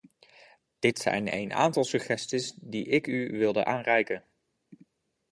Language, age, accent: Dutch, 19-29, Nederlands Nederlands